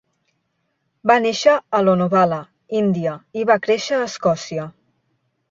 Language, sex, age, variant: Catalan, female, 19-29, Central